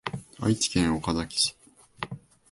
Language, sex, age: Japanese, male, 19-29